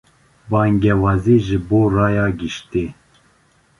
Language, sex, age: Kurdish, male, 30-39